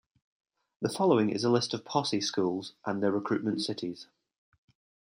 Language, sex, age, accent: English, male, 40-49, Scottish English